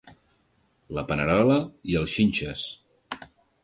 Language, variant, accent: Catalan, Central, central